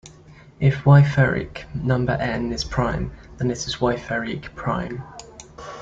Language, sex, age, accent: English, male, 19-29, England English